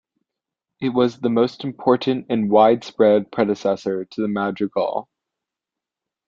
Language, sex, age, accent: English, male, under 19, United States English